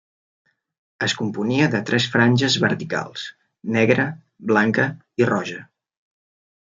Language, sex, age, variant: Catalan, male, 30-39, Central